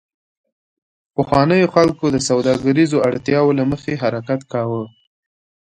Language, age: Pashto, 19-29